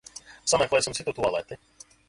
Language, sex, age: Latvian, male, 30-39